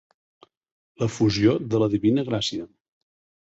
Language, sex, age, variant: Catalan, male, 50-59, Nord-Occidental